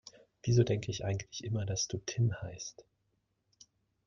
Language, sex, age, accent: German, male, 19-29, Deutschland Deutsch